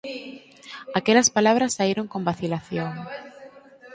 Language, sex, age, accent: Galician, female, under 19, Normativo (estándar)